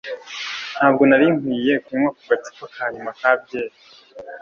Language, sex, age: Kinyarwanda, male, 19-29